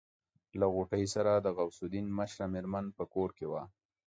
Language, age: Pashto, 30-39